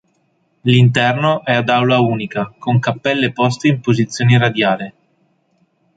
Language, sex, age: Italian, male, 30-39